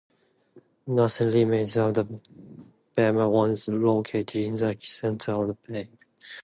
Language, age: English, 19-29